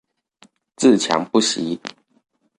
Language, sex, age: Chinese, male, under 19